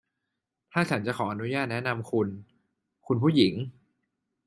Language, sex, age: Thai, male, 19-29